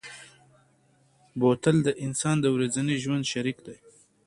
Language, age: Pashto, 19-29